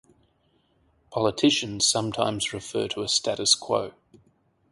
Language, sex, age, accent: English, male, 40-49, Australian English